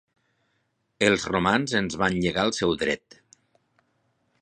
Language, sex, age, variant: Catalan, male, 50-59, Septentrional